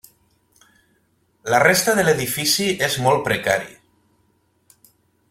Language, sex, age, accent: Catalan, male, 40-49, valencià